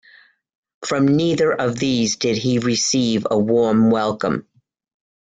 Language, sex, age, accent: English, female, 70-79, United States English